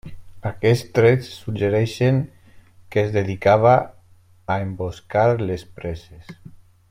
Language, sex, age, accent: Catalan, male, 40-49, valencià